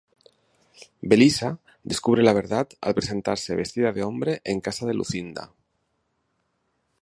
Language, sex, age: Spanish, male, 50-59